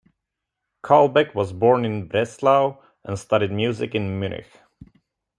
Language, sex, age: English, male, 19-29